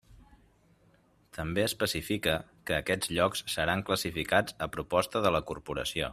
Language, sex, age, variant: Catalan, male, 30-39, Central